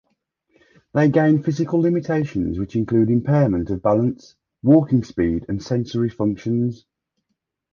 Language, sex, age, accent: English, male, 30-39, England English